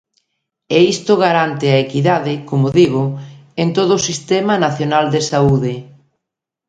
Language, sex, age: Galician, female, 50-59